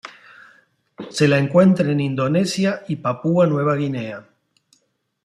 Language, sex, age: Spanish, male, 50-59